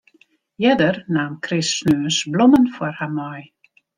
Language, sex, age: Western Frisian, female, 60-69